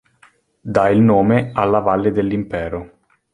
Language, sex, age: Italian, male, 19-29